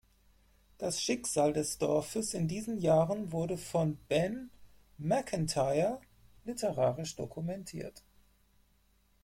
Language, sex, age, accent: German, male, 40-49, Deutschland Deutsch